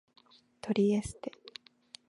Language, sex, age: Japanese, female, 19-29